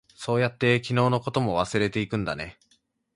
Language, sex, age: Japanese, male, 19-29